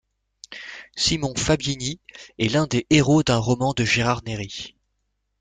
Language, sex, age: French, male, 40-49